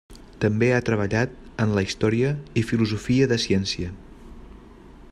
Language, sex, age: Catalan, male, 30-39